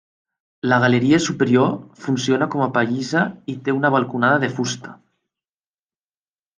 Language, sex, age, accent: Catalan, male, 19-29, valencià